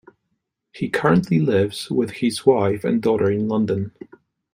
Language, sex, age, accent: English, male, 30-39, United States English